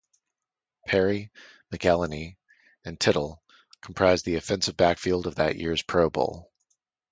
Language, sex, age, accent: English, male, 30-39, United States English